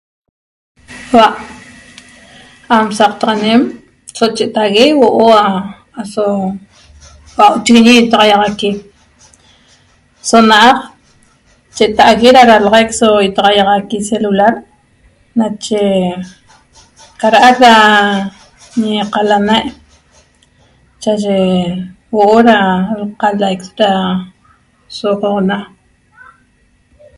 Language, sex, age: Toba, female, 40-49